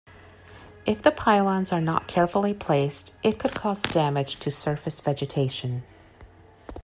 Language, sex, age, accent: English, female, 40-49, United States English